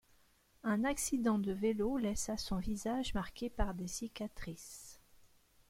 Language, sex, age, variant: French, female, 40-49, Français de métropole